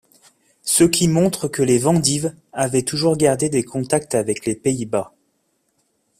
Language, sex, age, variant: French, male, 40-49, Français de métropole